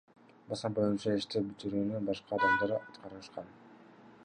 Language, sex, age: Kyrgyz, male, under 19